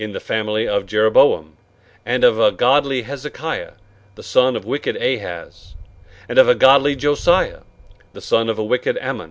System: none